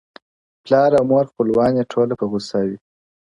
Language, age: Pashto, 19-29